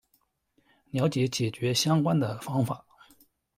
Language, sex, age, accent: Chinese, male, 19-29, 出生地：江苏省